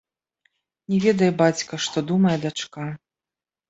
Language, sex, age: Belarusian, female, 30-39